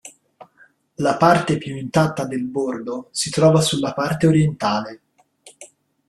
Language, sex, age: Italian, male, under 19